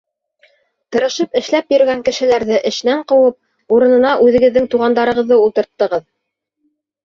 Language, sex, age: Bashkir, female, 30-39